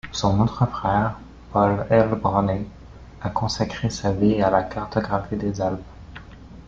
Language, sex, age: French, male, 19-29